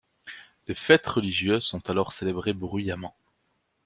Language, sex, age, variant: French, male, 19-29, Français de métropole